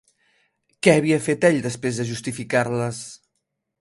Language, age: Catalan, 30-39